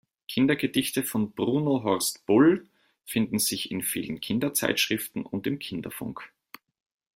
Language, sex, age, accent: German, male, 30-39, Österreichisches Deutsch